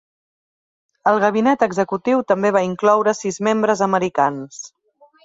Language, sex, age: Catalan, female, 30-39